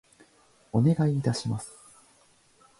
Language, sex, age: Japanese, male, under 19